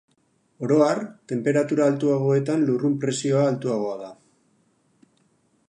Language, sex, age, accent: Basque, male, 40-49, Erdialdekoa edo Nafarra (Gipuzkoa, Nafarroa)